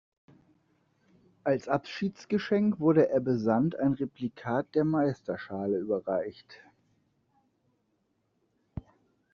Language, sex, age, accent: German, male, 30-39, Deutschland Deutsch